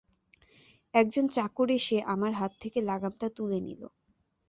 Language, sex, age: Bengali, female, 19-29